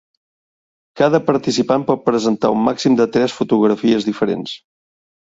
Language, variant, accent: Catalan, Central, central